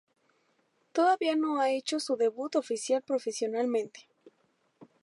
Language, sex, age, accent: Spanish, female, 19-29, México